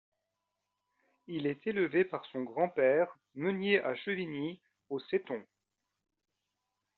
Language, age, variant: French, 40-49, Français de métropole